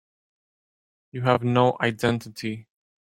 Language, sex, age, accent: English, male, 19-29, United States English